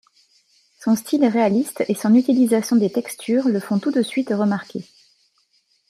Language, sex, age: French, female, 40-49